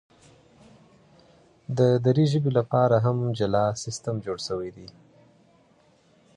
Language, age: Pashto, 30-39